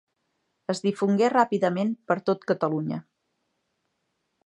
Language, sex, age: Catalan, female, 40-49